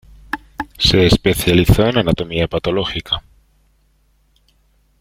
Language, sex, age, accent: Spanish, male, 40-49, España: Centro-Sur peninsular (Madrid, Toledo, Castilla-La Mancha)